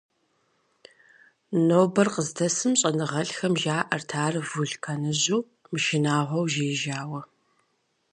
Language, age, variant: Kabardian, 19-29, Адыгэбзэ (Къэбэрдей, Кирил, псоми зэдай)